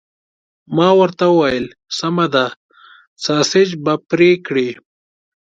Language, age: Pashto, 19-29